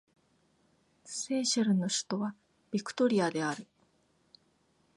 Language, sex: Japanese, female